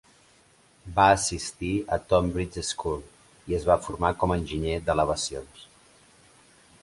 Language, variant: Catalan, Central